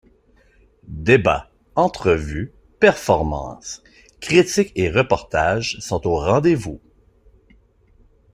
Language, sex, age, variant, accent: French, male, 50-59, Français d'Amérique du Nord, Français du Canada